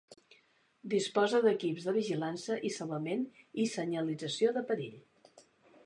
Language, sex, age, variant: Catalan, female, 50-59, Central